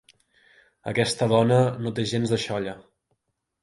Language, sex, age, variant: Catalan, male, 19-29, Central